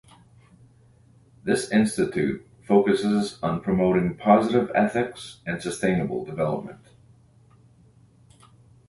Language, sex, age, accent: English, male, 40-49, Canadian English